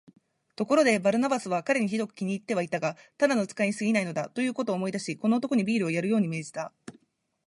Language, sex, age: Japanese, female, 19-29